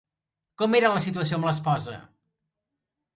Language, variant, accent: Catalan, Central, central